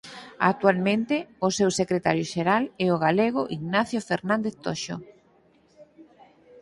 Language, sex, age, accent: Galician, female, 50-59, Normativo (estándar)